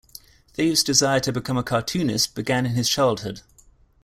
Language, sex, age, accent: English, male, 30-39, England English